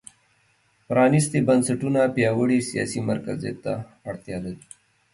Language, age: Pashto, 19-29